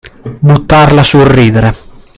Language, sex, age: Italian, male, 30-39